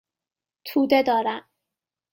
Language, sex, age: Persian, female, 30-39